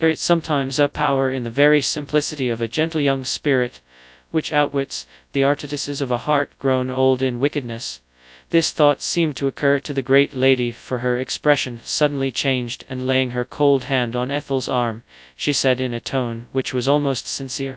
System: TTS, FastPitch